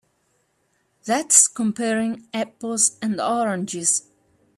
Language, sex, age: English, female, 40-49